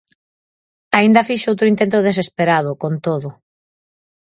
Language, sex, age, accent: Galician, female, 40-49, Normativo (estándar)